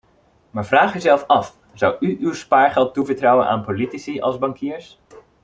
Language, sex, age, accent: Dutch, male, 19-29, Nederlands Nederlands